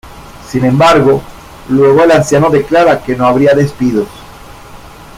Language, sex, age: Spanish, male, 50-59